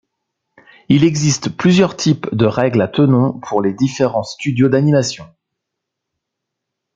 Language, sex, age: French, male, 40-49